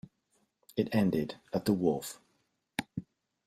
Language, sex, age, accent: English, male, 40-49, England English